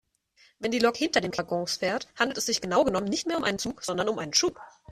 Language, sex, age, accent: German, female, 19-29, Deutschland Deutsch